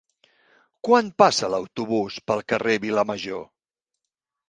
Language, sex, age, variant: Catalan, male, 50-59, Central